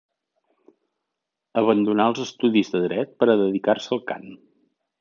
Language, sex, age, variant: Catalan, male, 50-59, Central